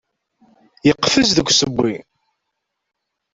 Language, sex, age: Kabyle, male, 19-29